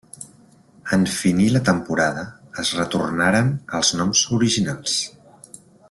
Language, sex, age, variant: Catalan, male, 40-49, Central